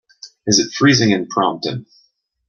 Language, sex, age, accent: English, male, 30-39, Canadian English